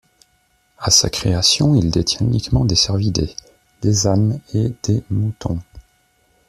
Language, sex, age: French, male, 19-29